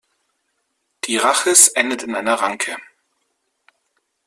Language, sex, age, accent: German, male, 30-39, Deutschland Deutsch